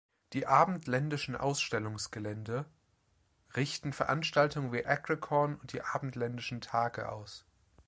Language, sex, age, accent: German, male, 19-29, Deutschland Deutsch